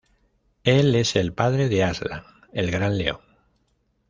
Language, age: Spanish, 30-39